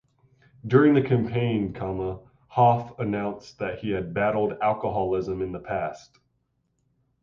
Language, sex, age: English, male, 30-39